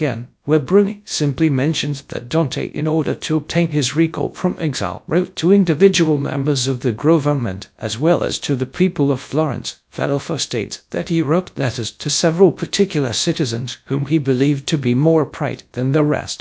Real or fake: fake